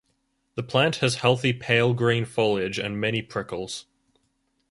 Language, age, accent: English, 19-29, Australian English